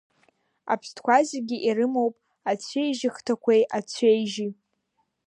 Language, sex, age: Abkhazian, female, under 19